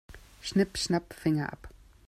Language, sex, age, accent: German, female, 30-39, Österreichisches Deutsch